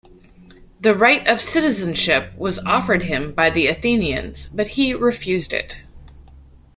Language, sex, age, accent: English, female, 40-49, United States English